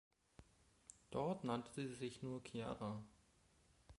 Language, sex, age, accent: German, male, 19-29, Deutschland Deutsch